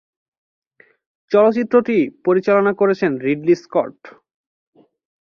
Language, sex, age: Bengali, male, 19-29